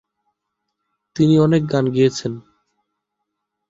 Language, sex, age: Bengali, male, 19-29